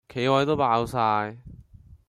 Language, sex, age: Cantonese, male, under 19